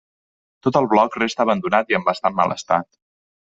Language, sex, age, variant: Catalan, male, 30-39, Central